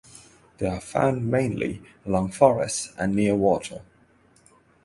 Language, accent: English, England English; India and South Asia (India, Pakistan, Sri Lanka)